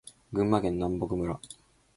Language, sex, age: Japanese, male, 19-29